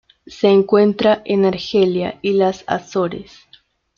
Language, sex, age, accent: Spanish, female, 19-29, Andino-Pacífico: Colombia, Perú, Ecuador, oeste de Bolivia y Venezuela andina